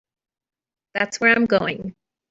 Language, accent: English, United States English